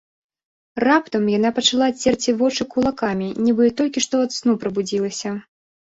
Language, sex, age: Belarusian, female, 19-29